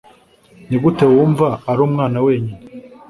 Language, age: Kinyarwanda, 19-29